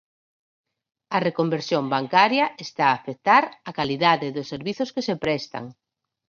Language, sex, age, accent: Galician, female, 40-49, Normativo (estándar)